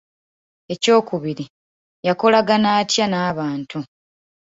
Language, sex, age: Ganda, female, 19-29